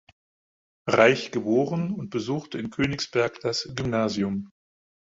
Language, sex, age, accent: German, male, 50-59, Deutschland Deutsch